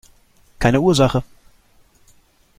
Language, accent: German, Deutschland Deutsch